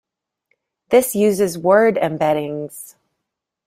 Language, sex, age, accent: English, female, 40-49, United States English